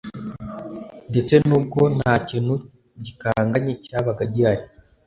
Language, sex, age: Kinyarwanda, male, under 19